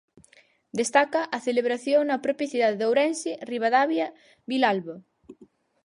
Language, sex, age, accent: Galician, female, under 19, Central (gheada)